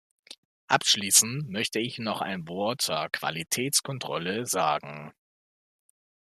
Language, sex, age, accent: German, male, 30-39, Deutschland Deutsch